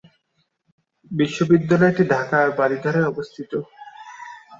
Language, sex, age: Bengali, male, 19-29